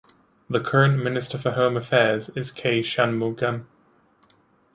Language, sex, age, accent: English, male, 19-29, England English